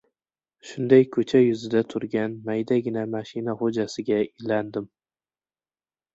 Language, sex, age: Uzbek, male, 19-29